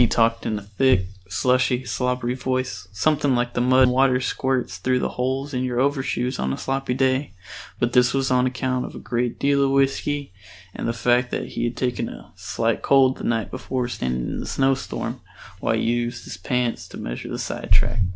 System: none